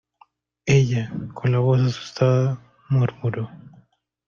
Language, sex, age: Spanish, male, 19-29